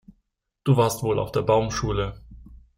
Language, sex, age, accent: German, male, 19-29, Deutschland Deutsch